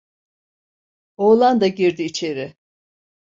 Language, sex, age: Turkish, female, 70-79